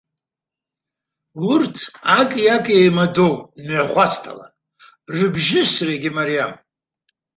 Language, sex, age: Abkhazian, male, 80-89